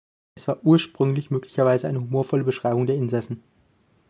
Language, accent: German, Deutschland Deutsch